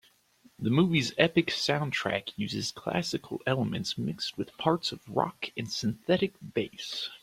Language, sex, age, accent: English, male, 30-39, United States English